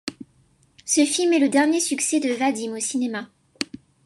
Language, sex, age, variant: French, female, under 19, Français de métropole